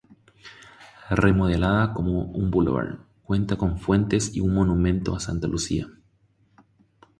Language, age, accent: Spanish, 30-39, Rioplatense: Argentina, Uruguay, este de Bolivia, Paraguay